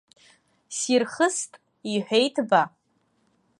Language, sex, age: Abkhazian, female, under 19